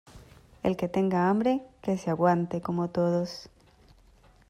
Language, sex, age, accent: Spanish, female, 30-39, Andino-Pacífico: Colombia, Perú, Ecuador, oeste de Bolivia y Venezuela andina